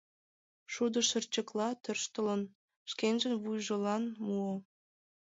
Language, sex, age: Mari, female, 19-29